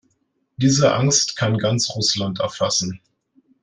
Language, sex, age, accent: German, male, 19-29, Deutschland Deutsch